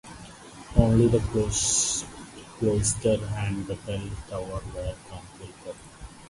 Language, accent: English, Filipino